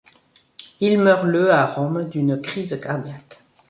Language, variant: French, Français de métropole